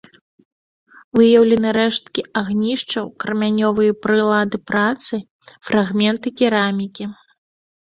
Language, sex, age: Belarusian, female, 30-39